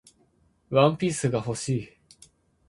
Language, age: Japanese, 19-29